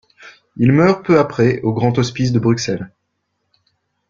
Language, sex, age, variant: French, male, 40-49, Français de métropole